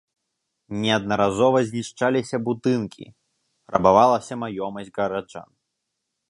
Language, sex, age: Belarusian, male, 19-29